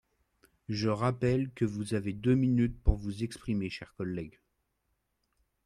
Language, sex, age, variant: French, male, 30-39, Français de métropole